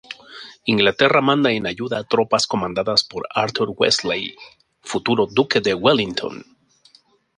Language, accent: Spanish, México